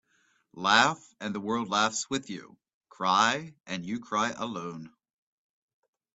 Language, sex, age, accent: English, male, 40-49, United States English